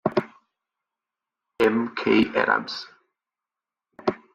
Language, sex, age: English, male, 40-49